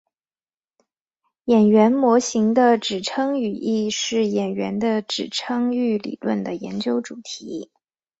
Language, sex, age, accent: Chinese, female, 19-29, 出生地：江苏省